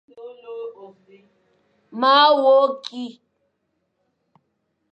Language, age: Fang, under 19